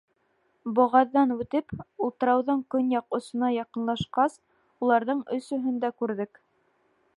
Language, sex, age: Bashkir, female, 19-29